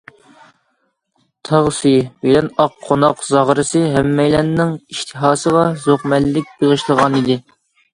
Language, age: Uyghur, 19-29